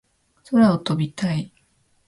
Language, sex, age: Japanese, female, 19-29